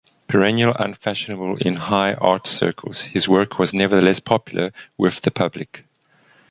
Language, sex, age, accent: English, male, 40-49, Southern African (South Africa, Zimbabwe, Namibia)